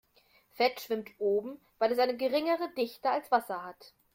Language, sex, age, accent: German, female, 50-59, Deutschland Deutsch